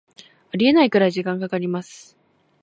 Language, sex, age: Japanese, female, under 19